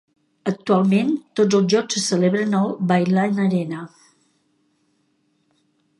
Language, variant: Catalan, Central